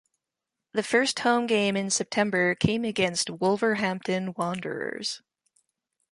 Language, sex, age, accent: English, female, 19-29, Canadian English